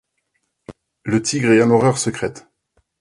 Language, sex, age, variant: French, male, 40-49, Français de métropole